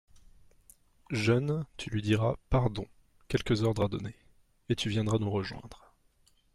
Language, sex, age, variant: French, male, 19-29, Français de métropole